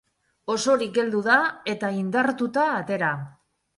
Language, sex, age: Basque, female, 50-59